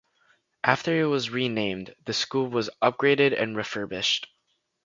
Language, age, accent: English, under 19, United States English